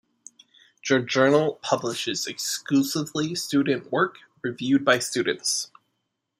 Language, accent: English, United States English